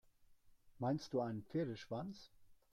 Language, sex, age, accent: German, male, 50-59, Deutschland Deutsch